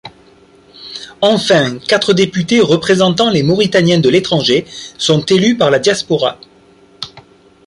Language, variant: French, Français de métropole